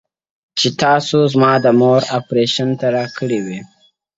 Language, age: Pashto, 19-29